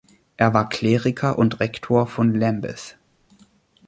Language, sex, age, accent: German, male, 19-29, Deutschland Deutsch